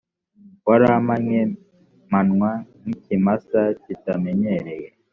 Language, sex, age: Kinyarwanda, male, under 19